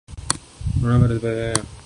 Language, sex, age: Urdu, male, 19-29